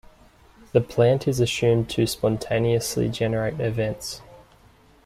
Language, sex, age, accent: English, male, 19-29, Australian English